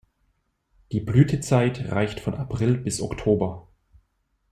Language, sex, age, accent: German, male, 30-39, Deutschland Deutsch